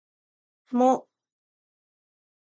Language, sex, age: Japanese, female, 40-49